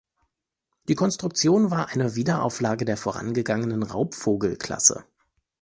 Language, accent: German, Deutschland Deutsch